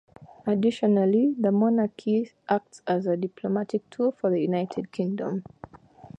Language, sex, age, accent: English, female, 19-29, England English